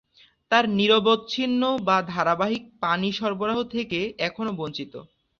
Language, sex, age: Bengali, male, 19-29